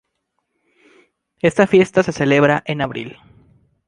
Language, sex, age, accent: Spanish, male, 19-29, México